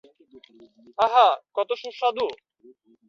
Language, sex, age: Bengali, male, 19-29